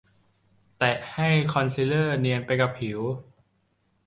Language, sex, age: Thai, male, 19-29